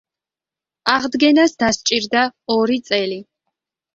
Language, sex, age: Georgian, female, 19-29